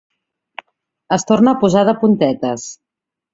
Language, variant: Catalan, Central